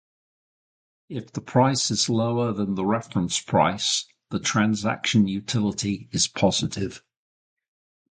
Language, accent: English, England English